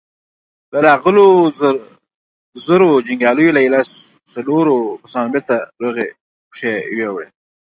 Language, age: Pashto, 30-39